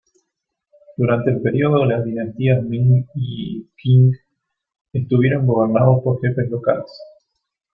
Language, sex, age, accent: Spanish, male, 30-39, Rioplatense: Argentina, Uruguay, este de Bolivia, Paraguay